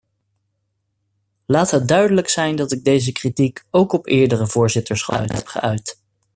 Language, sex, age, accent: Dutch, male, 19-29, Nederlands Nederlands